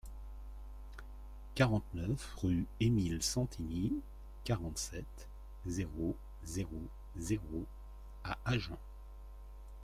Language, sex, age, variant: French, male, 40-49, Français de métropole